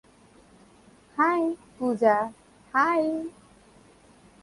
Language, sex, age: Bengali, female, 19-29